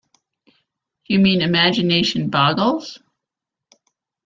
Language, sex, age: English, female, 50-59